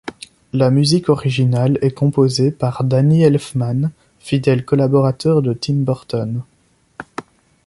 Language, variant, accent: French, Français d'Europe, Français de Belgique